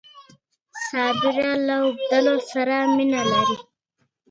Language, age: Pashto, 30-39